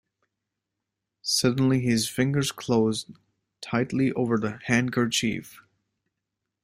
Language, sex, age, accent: English, male, 19-29, United States English